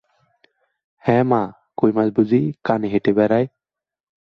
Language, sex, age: Bengali, male, 19-29